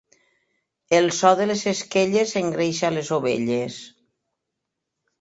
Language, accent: Catalan, valencià